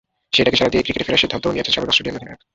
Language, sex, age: Bengali, male, 19-29